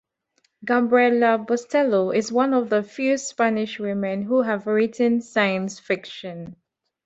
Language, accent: English, Southern African (South Africa, Zimbabwe, Namibia)